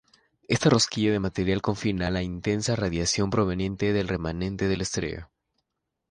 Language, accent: Spanish, Andino-Pacífico: Colombia, Perú, Ecuador, oeste de Bolivia y Venezuela andina